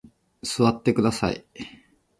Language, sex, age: Japanese, female, 30-39